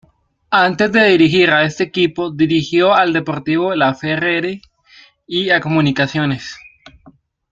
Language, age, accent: Spanish, 19-29, América central